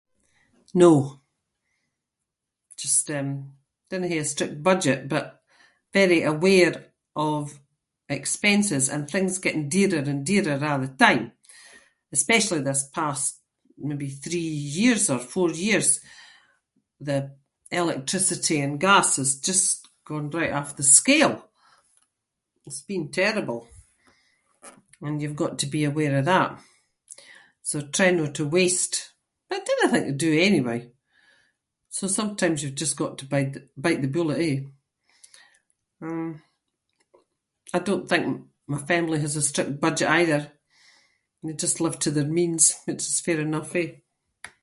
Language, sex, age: Scots, female, 70-79